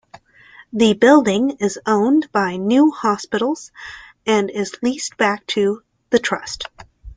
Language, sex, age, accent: English, female, 19-29, United States English